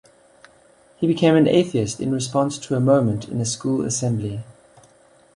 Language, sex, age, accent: English, male, 40-49, Southern African (South Africa, Zimbabwe, Namibia)